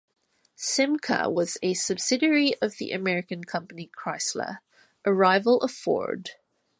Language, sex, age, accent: English, female, 30-39, New Zealand English